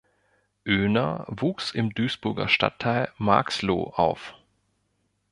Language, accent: German, Deutschland Deutsch